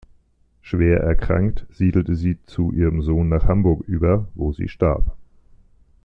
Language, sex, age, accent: German, male, 40-49, Deutschland Deutsch